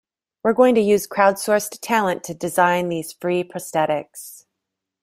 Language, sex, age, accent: English, female, 40-49, United States English